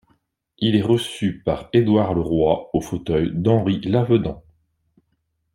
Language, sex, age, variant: French, male, 40-49, Français de métropole